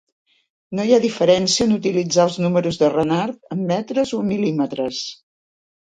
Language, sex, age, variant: Catalan, female, 50-59, Central